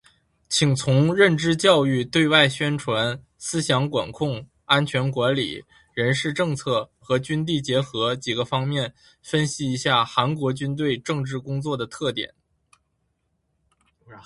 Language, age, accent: Chinese, 19-29, 出生地：辽宁省